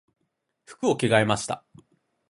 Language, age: Japanese, 19-29